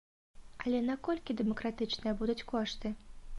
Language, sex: Belarusian, female